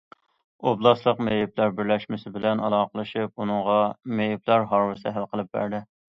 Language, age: Uyghur, 30-39